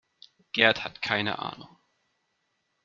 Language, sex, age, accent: German, male, 30-39, Deutschland Deutsch